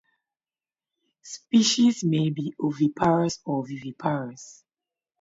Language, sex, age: English, female, 19-29